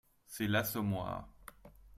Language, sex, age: French, male, 40-49